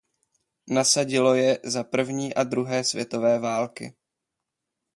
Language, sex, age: Czech, male, 19-29